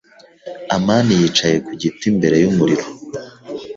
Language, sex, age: Kinyarwanda, male, 19-29